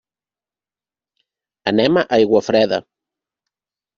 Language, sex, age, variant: Catalan, male, 50-59, Central